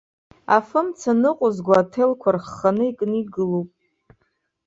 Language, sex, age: Abkhazian, female, 30-39